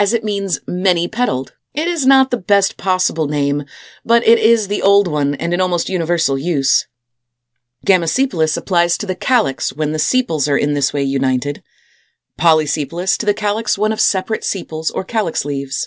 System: none